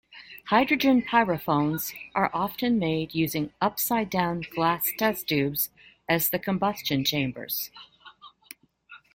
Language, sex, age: English, female, 50-59